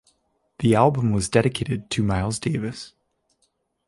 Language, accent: English, United States English